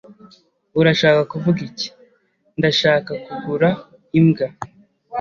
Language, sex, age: Kinyarwanda, male, 30-39